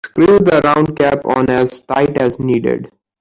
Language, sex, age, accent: English, male, 60-69, India and South Asia (India, Pakistan, Sri Lanka)